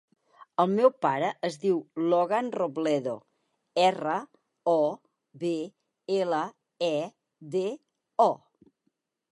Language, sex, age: Catalan, female, 60-69